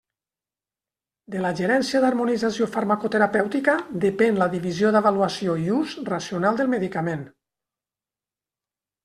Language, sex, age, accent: Catalan, male, 50-59, valencià